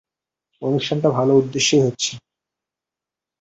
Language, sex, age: Bengali, male, 19-29